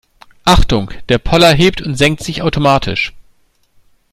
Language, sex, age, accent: German, male, 30-39, Deutschland Deutsch